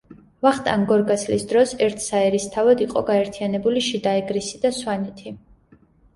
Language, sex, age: Georgian, female, 19-29